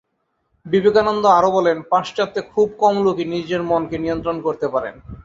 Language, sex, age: Bengali, male, 30-39